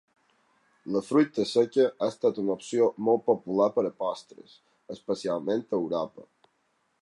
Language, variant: Catalan, Balear